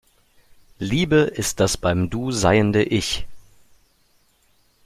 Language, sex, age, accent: German, male, 30-39, Deutschland Deutsch